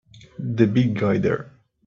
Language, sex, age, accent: English, male, 40-49, United States English